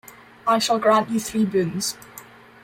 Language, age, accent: English, under 19, Scottish English